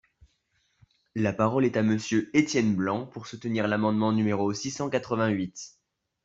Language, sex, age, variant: French, male, under 19, Français de métropole